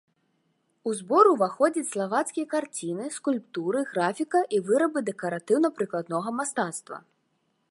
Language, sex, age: Belarusian, female, 30-39